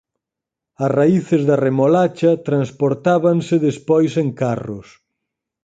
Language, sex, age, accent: Galician, male, 30-39, Normativo (estándar)